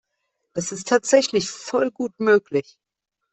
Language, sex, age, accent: German, female, 50-59, Deutschland Deutsch